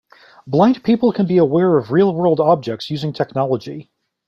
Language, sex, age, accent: English, male, 40-49, United States English